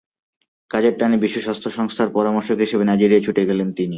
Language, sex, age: Bengali, male, 19-29